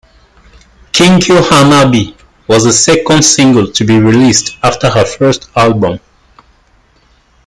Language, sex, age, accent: English, male, 19-29, England English